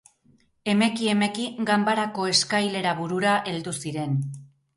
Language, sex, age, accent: Basque, female, 40-49, Erdialdekoa edo Nafarra (Gipuzkoa, Nafarroa)